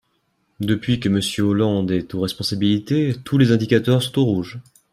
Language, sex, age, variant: French, male, 19-29, Français de métropole